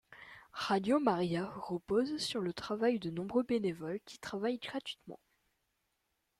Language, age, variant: French, under 19, Français de métropole